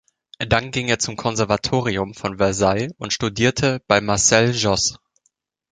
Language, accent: German, Deutschland Deutsch